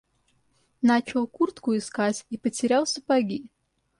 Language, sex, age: Russian, female, 30-39